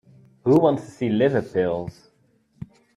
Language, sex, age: English, male, 19-29